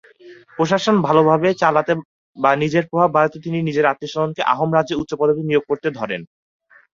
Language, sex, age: Bengali, male, 19-29